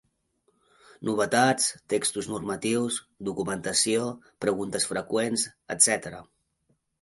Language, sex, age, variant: Catalan, male, 50-59, Central